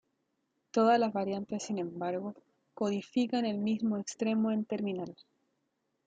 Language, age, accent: Spanish, 19-29, Chileno: Chile, Cuyo